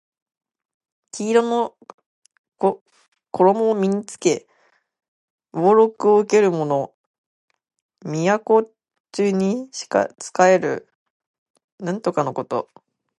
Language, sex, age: Japanese, female, under 19